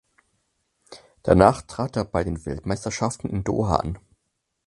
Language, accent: German, Deutschland Deutsch